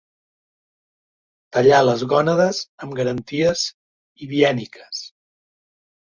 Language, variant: Catalan, Central